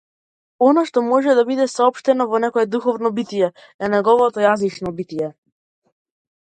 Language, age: Macedonian, 40-49